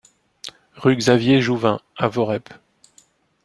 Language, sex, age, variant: French, male, 40-49, Français de métropole